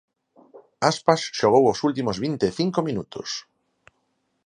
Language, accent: Galician, Normativo (estándar)